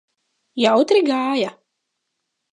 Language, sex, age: Latvian, male, under 19